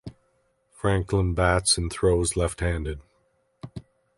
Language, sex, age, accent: English, male, 50-59, Canadian English